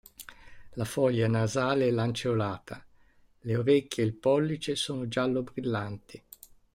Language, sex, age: Italian, male, 50-59